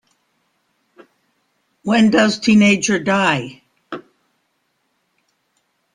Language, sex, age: English, female, 70-79